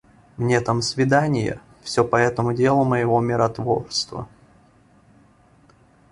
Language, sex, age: Russian, male, 19-29